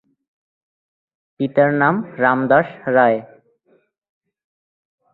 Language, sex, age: Bengali, male, under 19